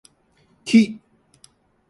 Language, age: Japanese, 50-59